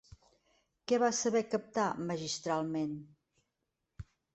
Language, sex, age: Catalan, female, 60-69